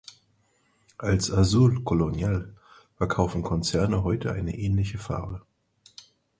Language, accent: German, Deutschland Deutsch